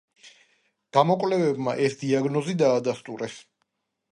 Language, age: Georgian, 40-49